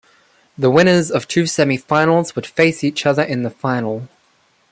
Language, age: English, under 19